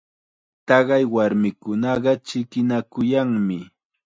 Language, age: Chiquián Ancash Quechua, 19-29